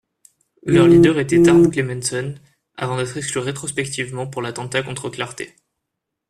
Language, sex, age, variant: French, male, 19-29, Français de métropole